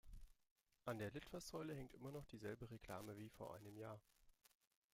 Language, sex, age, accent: German, male, 30-39, Deutschland Deutsch